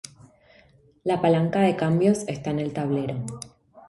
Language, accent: Spanish, Rioplatense: Argentina, Uruguay, este de Bolivia, Paraguay